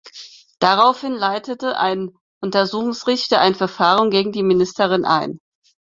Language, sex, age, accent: German, female, 19-29, Deutschland Deutsch